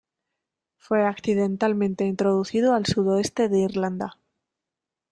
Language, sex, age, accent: Spanish, female, 19-29, España: Centro-Sur peninsular (Madrid, Toledo, Castilla-La Mancha)